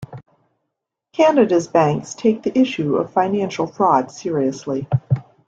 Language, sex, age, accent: English, female, 50-59, United States English